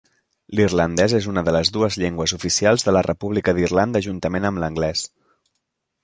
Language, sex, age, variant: Catalan, male, 30-39, Central